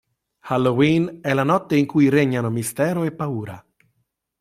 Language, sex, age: Italian, male, 40-49